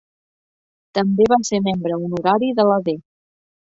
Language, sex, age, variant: Catalan, female, 30-39, Central